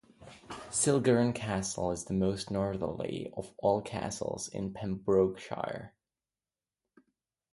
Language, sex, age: English, male, 19-29